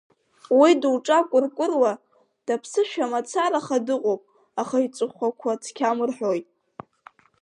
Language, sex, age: Abkhazian, female, under 19